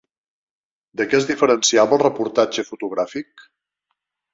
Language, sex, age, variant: Catalan, male, 50-59, Nord-Occidental